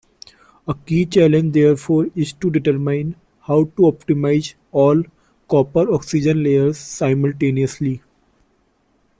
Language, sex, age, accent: English, male, 19-29, India and South Asia (India, Pakistan, Sri Lanka)